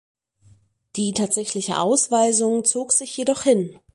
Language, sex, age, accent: German, female, 30-39, Deutschland Deutsch